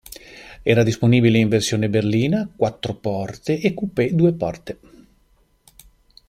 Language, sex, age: Italian, male, 50-59